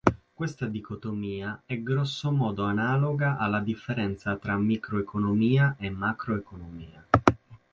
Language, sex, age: Italian, male, 19-29